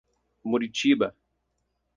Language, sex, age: Portuguese, male, 19-29